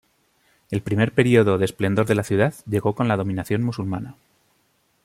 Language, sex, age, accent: Spanish, male, 30-39, España: Centro-Sur peninsular (Madrid, Toledo, Castilla-La Mancha)